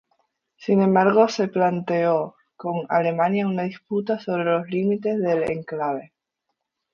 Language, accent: Spanish, España: Islas Canarias